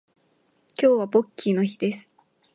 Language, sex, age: Japanese, female, 19-29